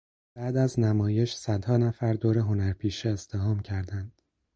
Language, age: Persian, 19-29